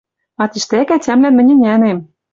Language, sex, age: Western Mari, female, 30-39